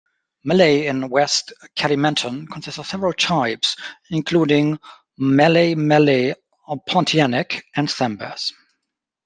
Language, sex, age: English, male, 30-39